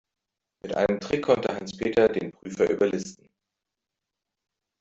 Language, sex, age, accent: German, male, 40-49, Deutschland Deutsch